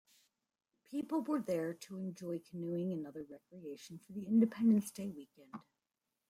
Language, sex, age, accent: English, female, 50-59, United States English